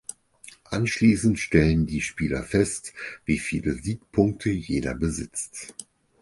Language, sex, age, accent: German, male, 50-59, Deutschland Deutsch